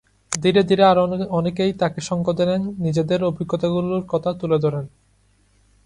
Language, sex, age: Bengali, male, 19-29